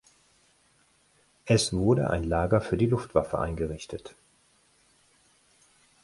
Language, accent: German, Deutschland Deutsch